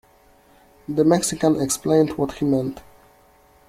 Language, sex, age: English, male, 30-39